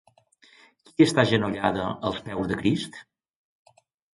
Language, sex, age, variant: Catalan, male, 60-69, Balear